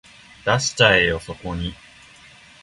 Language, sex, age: Japanese, male, 19-29